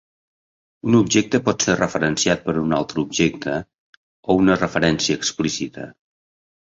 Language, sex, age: Catalan, male, 50-59